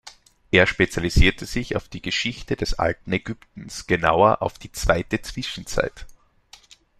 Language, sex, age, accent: German, male, 19-29, Österreichisches Deutsch